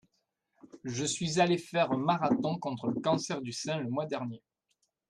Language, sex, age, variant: French, male, 40-49, Français de métropole